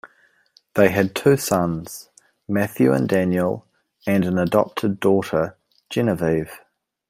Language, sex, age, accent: English, male, 30-39, New Zealand English